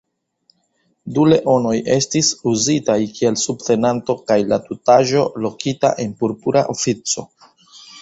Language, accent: Esperanto, Internacia